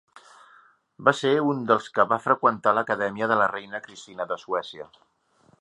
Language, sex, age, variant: Catalan, male, 50-59, Central